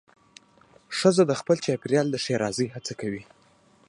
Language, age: Pashto, under 19